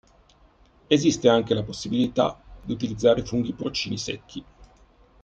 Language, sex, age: Italian, male, 50-59